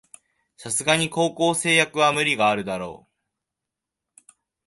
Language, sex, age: Japanese, male, under 19